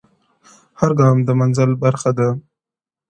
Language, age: Pashto, under 19